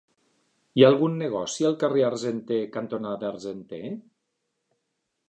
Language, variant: Catalan, Nord-Occidental